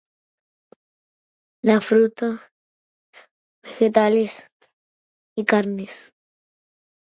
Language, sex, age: Spanish, female, 40-49